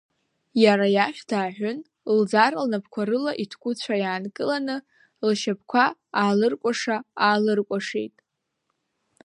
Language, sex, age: Abkhazian, female, under 19